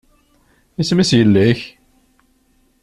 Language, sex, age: Kabyle, male, 50-59